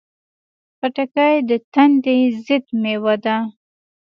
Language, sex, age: Pashto, female, 19-29